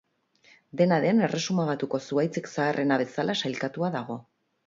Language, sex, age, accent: Basque, female, 40-49, Erdialdekoa edo Nafarra (Gipuzkoa, Nafarroa)